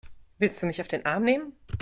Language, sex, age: German, female, 30-39